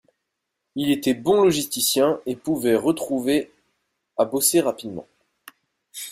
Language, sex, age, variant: French, male, 19-29, Français de métropole